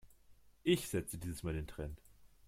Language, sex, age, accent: German, male, 19-29, Deutschland Deutsch